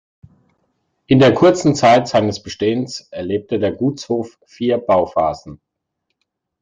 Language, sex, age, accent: German, male, 40-49, Deutschland Deutsch